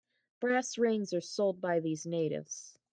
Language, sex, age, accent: English, female, 19-29, United States English